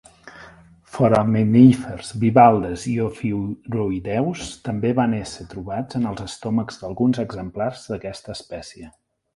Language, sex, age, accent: Catalan, male, 40-49, central; nord-occidental